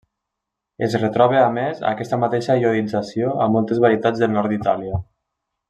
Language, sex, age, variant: Catalan, male, 19-29, Nord-Occidental